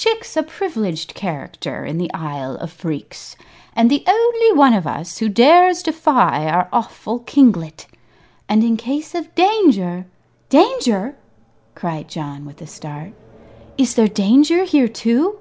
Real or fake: real